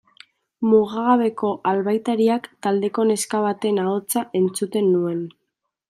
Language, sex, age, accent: Basque, female, 19-29, Mendebalekoa (Araba, Bizkaia, Gipuzkoako mendebaleko herri batzuk)